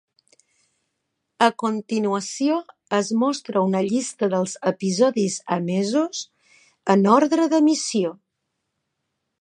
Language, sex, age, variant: Catalan, female, 50-59, Balear